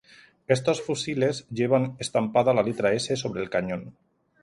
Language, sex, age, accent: Spanish, male, 40-49, España: Sur peninsular (Andalucia, Extremadura, Murcia)